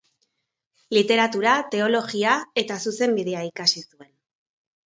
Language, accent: Basque, Erdialdekoa edo Nafarra (Gipuzkoa, Nafarroa)